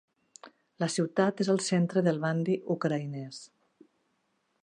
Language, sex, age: Catalan, female, 50-59